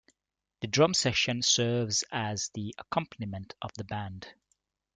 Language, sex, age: English, male, 30-39